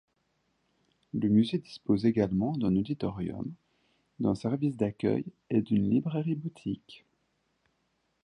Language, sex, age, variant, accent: French, male, 40-49, Français d'Europe, Français de Suisse